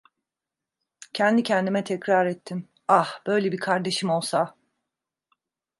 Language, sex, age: Turkish, female, 40-49